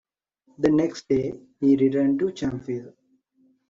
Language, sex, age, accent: English, male, 19-29, England English